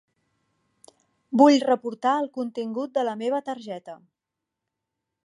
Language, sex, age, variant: Catalan, female, 40-49, Central